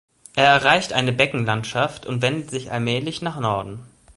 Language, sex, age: German, male, 19-29